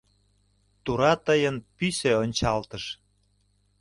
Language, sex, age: Mari, male, 60-69